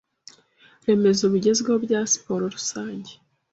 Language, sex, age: Kinyarwanda, female, 50-59